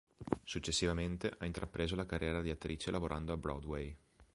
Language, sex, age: Italian, male, 30-39